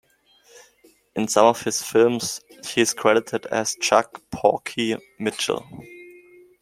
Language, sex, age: English, male, 19-29